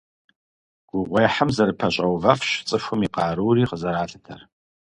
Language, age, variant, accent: Kabardian, 40-49, Адыгэбзэ (Къэбэрдей, Кирил, псоми зэдай), Джылэхъстэней (Gilahsteney)